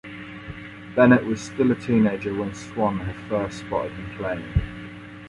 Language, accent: English, England English